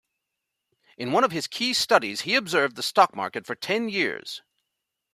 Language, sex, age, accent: English, male, 50-59, United States English